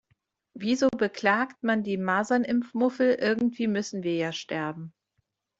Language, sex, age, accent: German, female, 30-39, Deutschland Deutsch